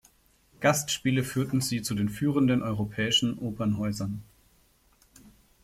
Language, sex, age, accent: German, male, 40-49, Deutschland Deutsch